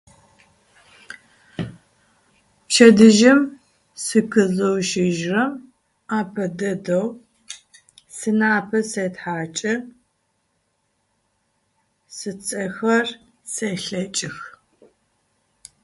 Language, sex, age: Adyghe, female, 50-59